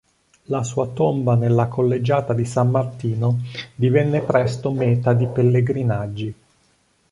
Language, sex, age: Italian, male, 40-49